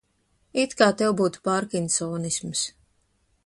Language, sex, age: Latvian, female, 30-39